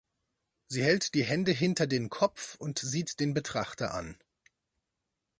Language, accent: German, Deutschland Deutsch